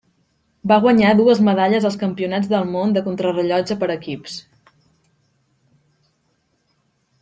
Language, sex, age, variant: Catalan, female, 19-29, Central